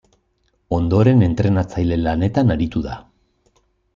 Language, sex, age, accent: Basque, male, 40-49, Erdialdekoa edo Nafarra (Gipuzkoa, Nafarroa)